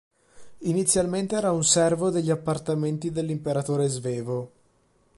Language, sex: Italian, male